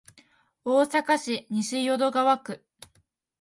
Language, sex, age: Japanese, female, 19-29